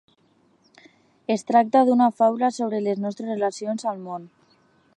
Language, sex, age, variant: Catalan, female, under 19, Alacantí